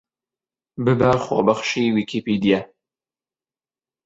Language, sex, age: Central Kurdish, male, 19-29